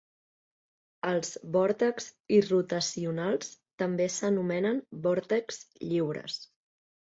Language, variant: Catalan, Central